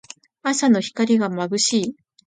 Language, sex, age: Japanese, female, 50-59